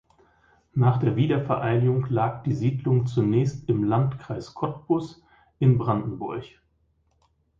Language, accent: German, Deutschland Deutsch